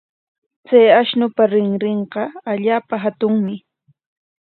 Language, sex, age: Corongo Ancash Quechua, female, 30-39